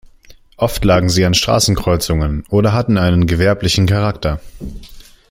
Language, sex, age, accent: German, male, 19-29, Deutschland Deutsch